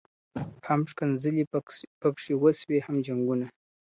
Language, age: Pashto, 19-29